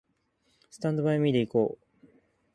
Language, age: Japanese, 19-29